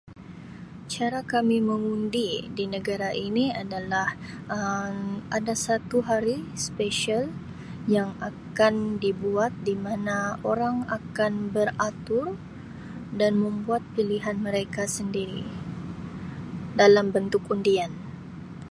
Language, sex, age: Sabah Malay, female, 19-29